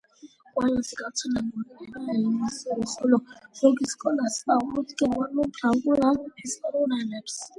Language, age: Georgian, 30-39